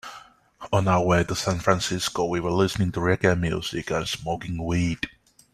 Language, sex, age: English, male, 30-39